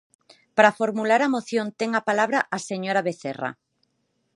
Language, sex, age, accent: Galician, female, 40-49, Normativo (estándar); Neofalante